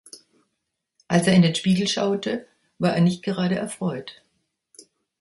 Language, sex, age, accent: German, female, 60-69, Deutschland Deutsch